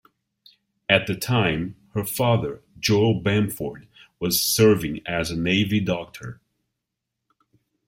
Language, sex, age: English, male, 30-39